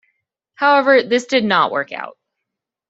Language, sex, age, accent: English, female, 19-29, United States English